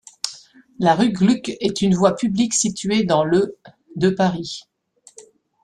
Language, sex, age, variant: French, female, 50-59, Français de métropole